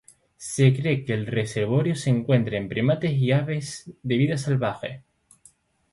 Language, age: Spanish, 19-29